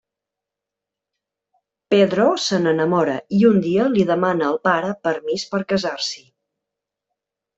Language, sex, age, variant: Catalan, female, 40-49, Central